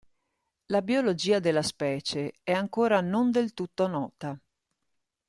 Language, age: Italian, 50-59